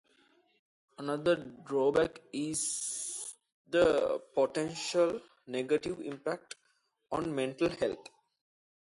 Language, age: English, 19-29